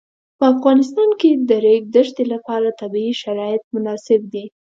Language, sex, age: Pashto, female, under 19